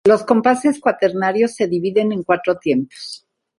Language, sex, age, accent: Spanish, female, 60-69, México